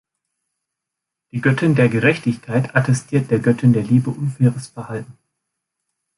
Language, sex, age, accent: German, male, 19-29, Deutschland Deutsch